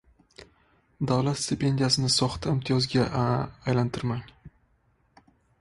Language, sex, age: Uzbek, male, 19-29